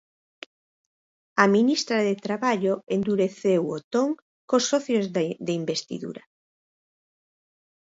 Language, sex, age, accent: Galician, female, 50-59, Oriental (común en zona oriental)